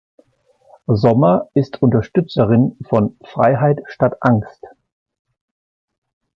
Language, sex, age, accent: German, male, 50-59, Deutschland Deutsch